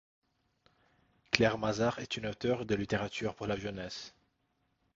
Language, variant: French, Français de métropole